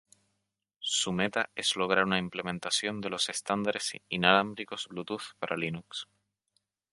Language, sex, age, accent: Spanish, male, 19-29, España: Islas Canarias